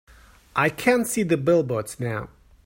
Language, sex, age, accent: English, male, 40-49, England English